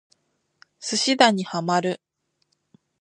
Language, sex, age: Japanese, female, 19-29